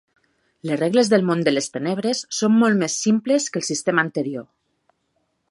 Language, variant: Catalan, Nord-Occidental